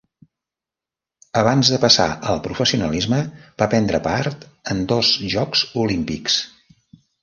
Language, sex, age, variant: Catalan, male, 70-79, Central